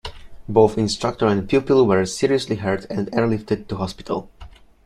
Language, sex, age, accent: English, male, under 19, United States English